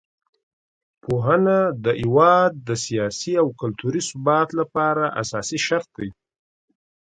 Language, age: Pashto, 30-39